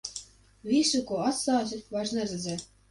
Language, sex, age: Latvian, male, under 19